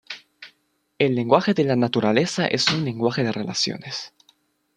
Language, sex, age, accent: Spanish, male, 19-29, Andino-Pacífico: Colombia, Perú, Ecuador, oeste de Bolivia y Venezuela andina